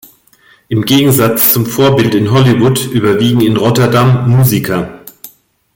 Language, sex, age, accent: German, female, 50-59, Deutschland Deutsch